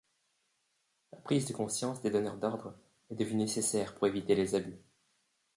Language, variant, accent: French, Français d'Europe, Français de Belgique